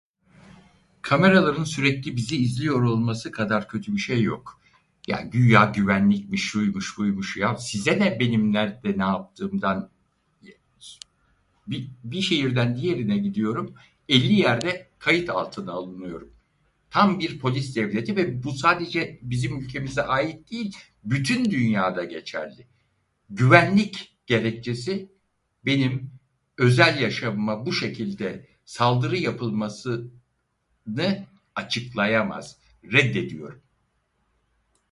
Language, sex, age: Turkish, male, 60-69